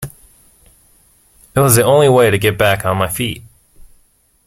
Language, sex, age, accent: English, male, 30-39, United States English